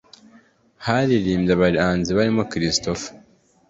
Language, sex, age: Kinyarwanda, male, 19-29